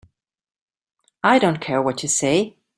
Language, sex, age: English, female, 40-49